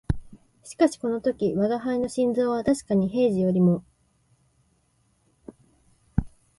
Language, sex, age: Japanese, female, 19-29